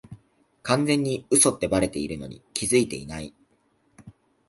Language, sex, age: Japanese, male, under 19